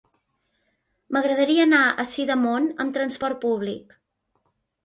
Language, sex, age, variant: Catalan, female, 40-49, Central